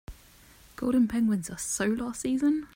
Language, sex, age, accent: English, female, 30-39, England English